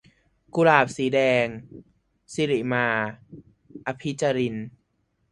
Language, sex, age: Thai, male, 19-29